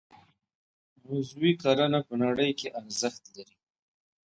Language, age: Pashto, 30-39